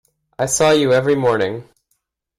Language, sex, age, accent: English, male, 19-29, Canadian English